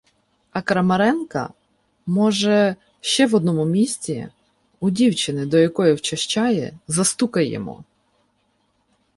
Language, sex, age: Ukrainian, female, 30-39